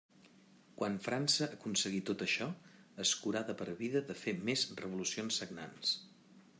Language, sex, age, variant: Catalan, male, 40-49, Central